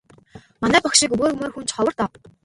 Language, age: Mongolian, 19-29